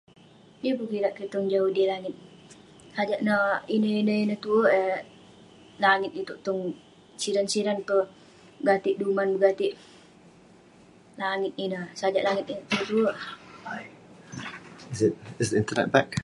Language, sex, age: Western Penan, female, under 19